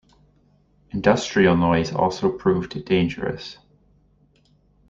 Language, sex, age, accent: English, male, 19-29, United States English